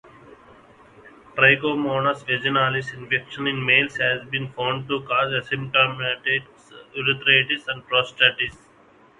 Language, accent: English, India and South Asia (India, Pakistan, Sri Lanka)